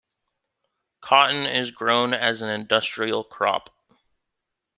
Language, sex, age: English, male, 19-29